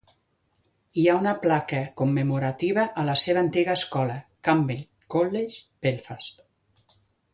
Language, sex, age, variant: Catalan, female, 50-59, Nord-Occidental